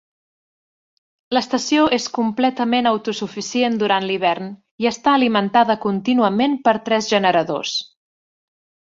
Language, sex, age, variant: Catalan, female, 40-49, Central